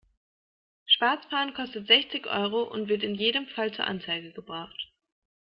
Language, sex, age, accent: German, female, 19-29, Deutschland Deutsch